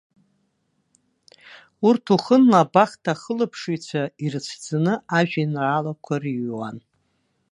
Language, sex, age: Abkhazian, female, 60-69